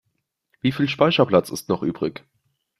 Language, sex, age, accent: German, male, 19-29, Deutschland Deutsch